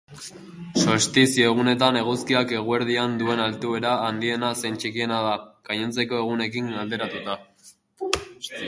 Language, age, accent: Basque, under 19, Erdialdekoa edo Nafarra (Gipuzkoa, Nafarroa)